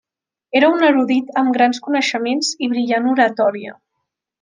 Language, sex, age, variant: Catalan, female, under 19, Central